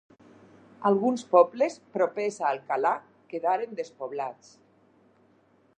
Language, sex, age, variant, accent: Catalan, female, 60-69, Nord-Occidental, nord-occidental